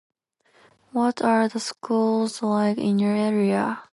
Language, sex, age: English, female, under 19